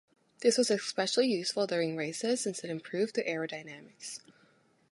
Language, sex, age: English, female, 19-29